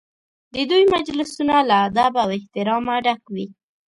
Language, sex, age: Pashto, female, 19-29